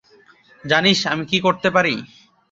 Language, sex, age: Bengali, male, 19-29